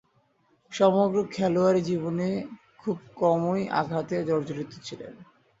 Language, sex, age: Bengali, male, 19-29